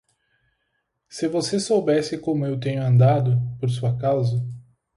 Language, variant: Portuguese, Portuguese (Brasil)